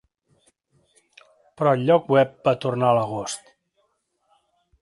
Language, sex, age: Catalan, male, 30-39